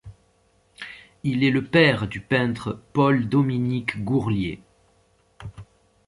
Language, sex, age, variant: French, male, 30-39, Français de métropole